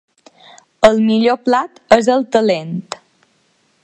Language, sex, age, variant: Catalan, female, under 19, Balear